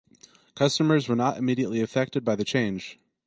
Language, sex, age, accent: English, male, 30-39, United States English